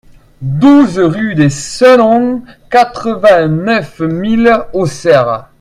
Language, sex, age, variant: French, male, 19-29, Français de métropole